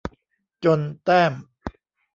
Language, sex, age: Thai, male, 50-59